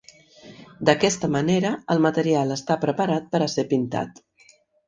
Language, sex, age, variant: Catalan, female, 40-49, Central